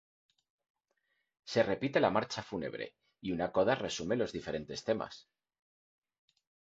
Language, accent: Spanish, España: Centro-Sur peninsular (Madrid, Toledo, Castilla-La Mancha)